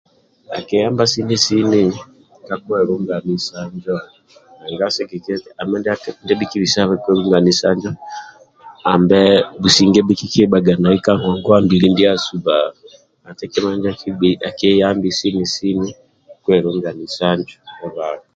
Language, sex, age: Amba (Uganda), male, 30-39